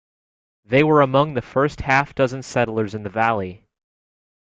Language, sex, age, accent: English, male, 19-29, United States English